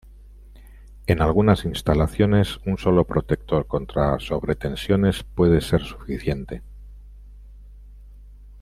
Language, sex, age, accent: Spanish, male, 50-59, España: Norte peninsular (Asturias, Castilla y León, Cantabria, País Vasco, Navarra, Aragón, La Rioja, Guadalajara, Cuenca)